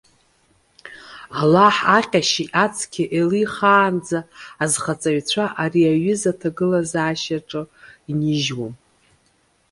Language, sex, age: Abkhazian, female, 40-49